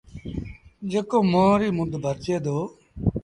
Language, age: Sindhi Bhil, 40-49